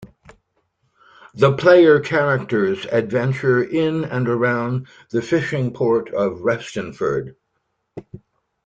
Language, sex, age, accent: English, male, 60-69, United States English